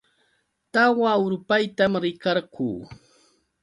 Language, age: Yauyos Quechua, 30-39